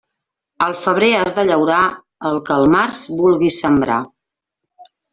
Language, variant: Catalan, Central